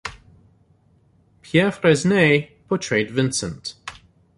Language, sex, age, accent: English, male, 30-39, New Zealand English